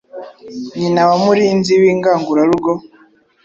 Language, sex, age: Kinyarwanda, male, 19-29